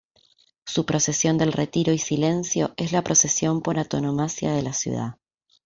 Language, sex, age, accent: Spanish, female, 30-39, Rioplatense: Argentina, Uruguay, este de Bolivia, Paraguay